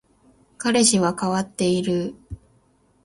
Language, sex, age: Japanese, female, 19-29